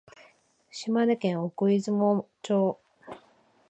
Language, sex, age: Japanese, female, 40-49